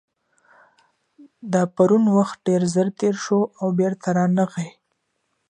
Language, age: Pashto, 19-29